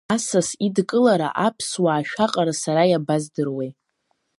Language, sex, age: Abkhazian, female, under 19